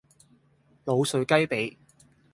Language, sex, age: Cantonese, male, 19-29